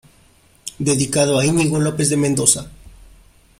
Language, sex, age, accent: Spanish, male, 19-29, México